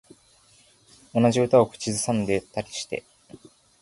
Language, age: Japanese, 19-29